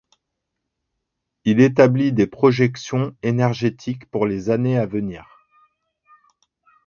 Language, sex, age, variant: French, male, 30-39, Français de métropole